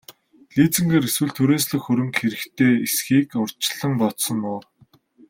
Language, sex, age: Mongolian, male, 19-29